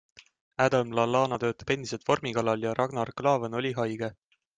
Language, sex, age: Estonian, male, 19-29